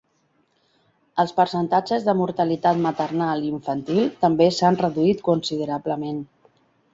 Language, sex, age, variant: Catalan, female, 50-59, Central